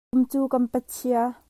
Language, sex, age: Hakha Chin, female, 19-29